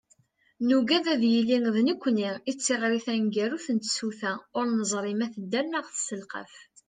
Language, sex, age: Kabyle, female, 40-49